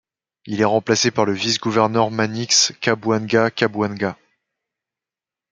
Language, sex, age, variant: French, male, 19-29, Français de métropole